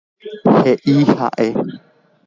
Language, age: Guarani, 19-29